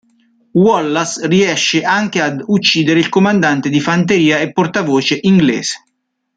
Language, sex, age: Italian, male, 30-39